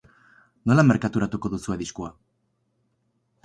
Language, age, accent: Basque, 19-29, Batua